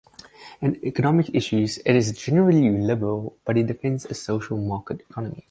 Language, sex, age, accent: English, male, under 19, Southern African (South Africa, Zimbabwe, Namibia)